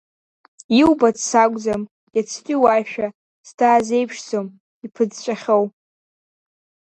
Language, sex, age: Abkhazian, female, 40-49